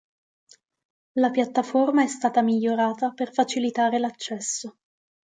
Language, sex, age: Italian, female, 19-29